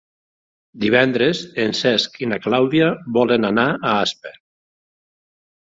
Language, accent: Catalan, Lleidatà